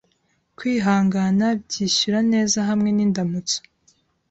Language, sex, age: Kinyarwanda, female, 19-29